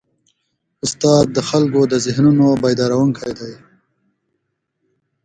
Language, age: Pashto, 19-29